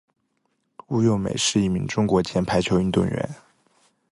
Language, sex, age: Chinese, male, 19-29